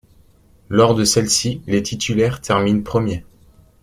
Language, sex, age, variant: French, male, 19-29, Français de métropole